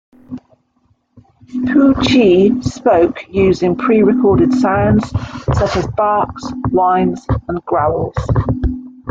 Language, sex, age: English, female, 50-59